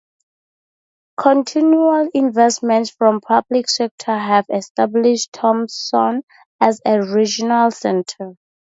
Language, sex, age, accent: English, female, 19-29, Southern African (South Africa, Zimbabwe, Namibia)